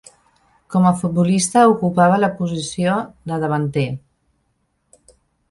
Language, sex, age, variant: Catalan, female, 50-59, Central